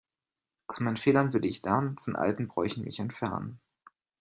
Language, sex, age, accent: German, male, 30-39, Deutschland Deutsch